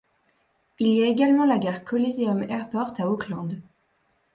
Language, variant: French, Français de métropole